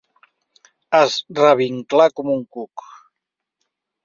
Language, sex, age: Catalan, male, 50-59